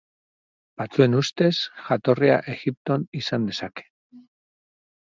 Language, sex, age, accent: Basque, male, 50-59, Mendebalekoa (Araba, Bizkaia, Gipuzkoako mendebaleko herri batzuk)